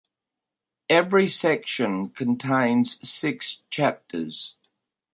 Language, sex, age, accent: English, male, 70-79, Australian English